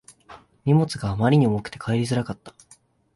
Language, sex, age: Japanese, male, 19-29